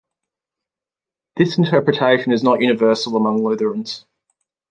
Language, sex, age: English, male, 30-39